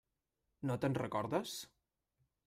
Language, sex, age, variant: Catalan, male, 19-29, Central